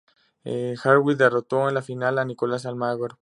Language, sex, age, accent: Spanish, male, 19-29, México